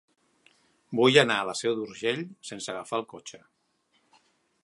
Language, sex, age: Catalan, male, 50-59